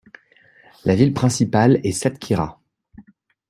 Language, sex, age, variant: French, male, 40-49, Français de métropole